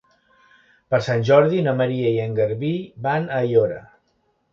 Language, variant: Catalan, Central